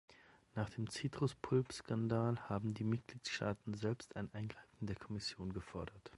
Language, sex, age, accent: German, male, 19-29, Deutschland Deutsch